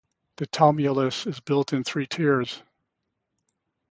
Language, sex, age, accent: English, male, 60-69, United States English